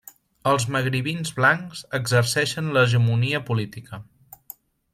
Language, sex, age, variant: Catalan, male, 19-29, Central